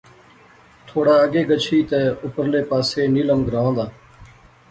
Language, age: Pahari-Potwari, 30-39